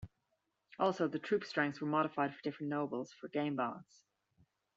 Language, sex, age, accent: English, female, 40-49, Irish English